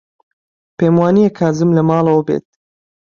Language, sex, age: Central Kurdish, male, 19-29